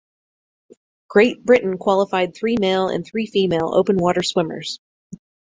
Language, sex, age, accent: English, female, 40-49, United States English